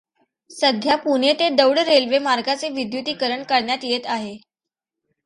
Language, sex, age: Marathi, female, under 19